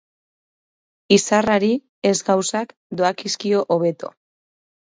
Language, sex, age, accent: Basque, female, 30-39, Mendebalekoa (Araba, Bizkaia, Gipuzkoako mendebaleko herri batzuk)